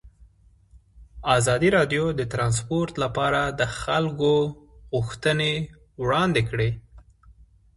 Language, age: Pashto, 19-29